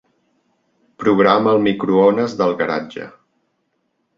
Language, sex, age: Catalan, male, 40-49